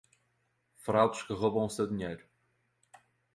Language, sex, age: Portuguese, male, 40-49